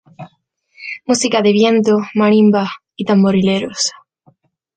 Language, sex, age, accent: Spanish, female, under 19, España: Sur peninsular (Andalucia, Extremadura, Murcia)